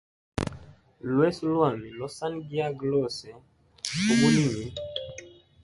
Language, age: Hemba, 19-29